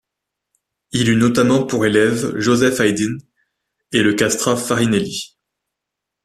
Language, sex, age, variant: French, male, 19-29, Français de métropole